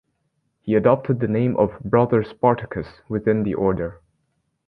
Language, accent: English, United States English